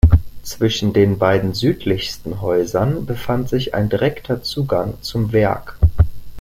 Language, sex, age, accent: German, male, 19-29, Deutschland Deutsch